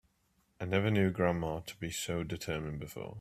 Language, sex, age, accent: English, male, 19-29, England English